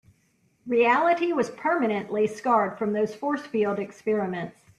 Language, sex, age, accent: English, female, 50-59, United States English